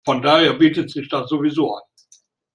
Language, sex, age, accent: German, male, 60-69, Deutschland Deutsch